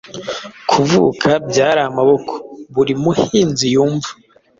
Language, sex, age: Kinyarwanda, male, 19-29